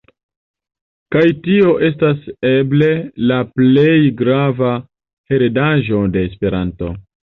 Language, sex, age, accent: Esperanto, male, 19-29, Internacia